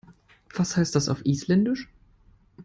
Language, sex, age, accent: German, male, 19-29, Deutschland Deutsch